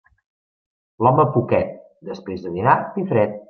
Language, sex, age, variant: Catalan, male, 30-39, Central